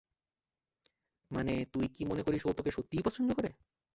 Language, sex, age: Bengali, male, 19-29